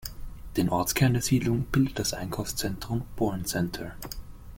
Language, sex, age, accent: German, male, 19-29, Österreichisches Deutsch